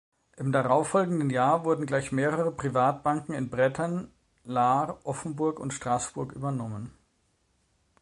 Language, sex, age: German, male, 40-49